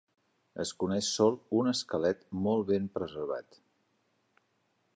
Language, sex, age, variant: Catalan, male, 40-49, Nord-Occidental